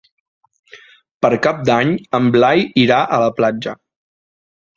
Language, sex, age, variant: Catalan, male, 19-29, Central